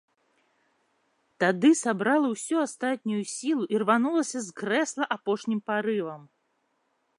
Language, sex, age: Belarusian, female, 30-39